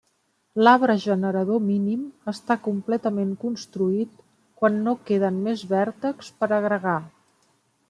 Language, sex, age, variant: Catalan, female, 50-59, Central